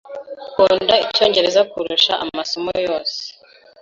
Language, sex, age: Kinyarwanda, female, 19-29